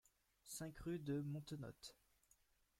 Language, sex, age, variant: French, male, under 19, Français de métropole